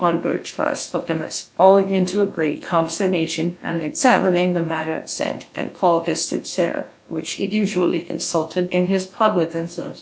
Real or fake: fake